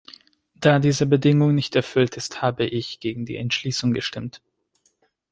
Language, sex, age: German, male, 19-29